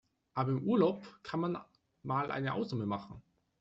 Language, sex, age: German, male, under 19